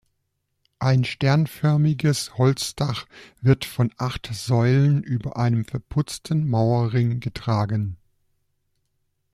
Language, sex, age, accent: German, male, 40-49, Deutschland Deutsch